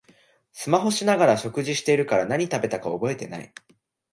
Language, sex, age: Japanese, male, under 19